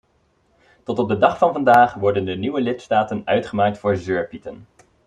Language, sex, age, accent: Dutch, male, 19-29, Nederlands Nederlands